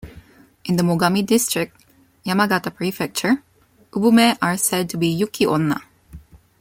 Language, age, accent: English, 19-29, Filipino